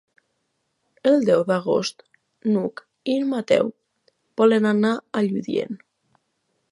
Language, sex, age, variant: Catalan, female, 19-29, Nord-Occidental